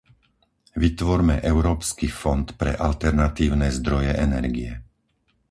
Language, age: Slovak, 50-59